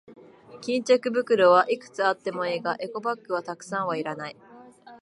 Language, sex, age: Japanese, female, 19-29